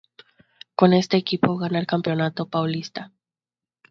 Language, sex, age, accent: Spanish, female, 19-29, México